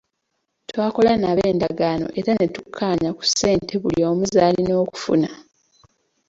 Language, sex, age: Ganda, female, 19-29